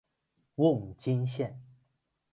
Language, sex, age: Chinese, male, 19-29